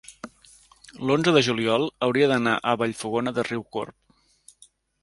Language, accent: Catalan, central; septentrional